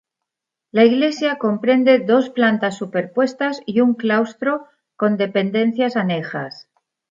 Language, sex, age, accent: Spanish, female, 50-59, España: Centro-Sur peninsular (Madrid, Toledo, Castilla-La Mancha)